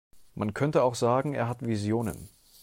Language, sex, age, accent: German, male, 19-29, Deutschland Deutsch